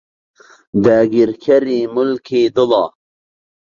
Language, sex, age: Central Kurdish, male, 30-39